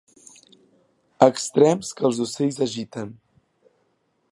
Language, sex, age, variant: Catalan, male, 19-29, Central